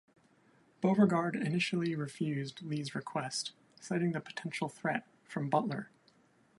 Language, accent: English, United States English